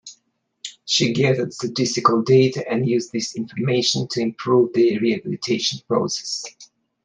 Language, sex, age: English, male, 40-49